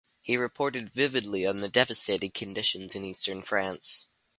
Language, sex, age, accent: English, male, under 19, Canadian English